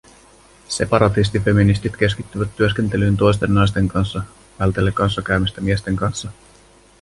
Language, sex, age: Finnish, male, 30-39